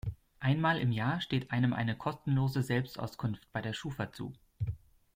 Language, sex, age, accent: German, male, 30-39, Deutschland Deutsch